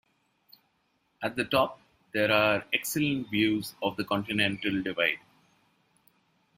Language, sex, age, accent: English, male, 19-29, India and South Asia (India, Pakistan, Sri Lanka)